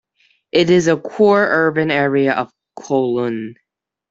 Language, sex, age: English, male, under 19